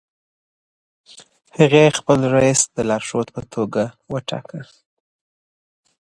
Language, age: Pashto, 19-29